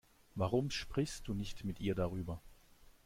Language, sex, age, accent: German, male, 30-39, Deutschland Deutsch